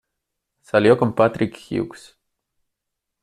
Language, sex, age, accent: Spanish, male, 19-29, España: Centro-Sur peninsular (Madrid, Toledo, Castilla-La Mancha)